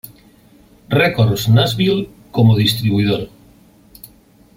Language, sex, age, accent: Spanish, male, 50-59, España: Norte peninsular (Asturias, Castilla y León, Cantabria, País Vasco, Navarra, Aragón, La Rioja, Guadalajara, Cuenca)